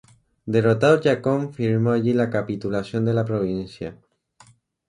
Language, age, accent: Spanish, 19-29, España: Islas Canarias